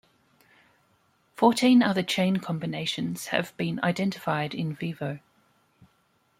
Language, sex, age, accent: English, female, 30-39, Australian English